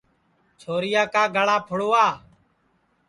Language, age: Sansi, 19-29